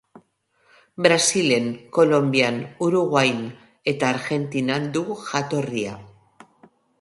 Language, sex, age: Basque, female, 50-59